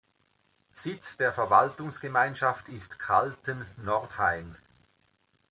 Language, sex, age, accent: German, male, 60-69, Schweizerdeutsch